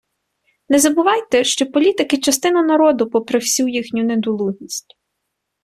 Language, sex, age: Ukrainian, female, 30-39